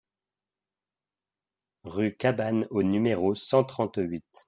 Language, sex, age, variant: French, male, 19-29, Français de métropole